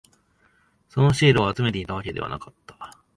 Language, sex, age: Japanese, male, 19-29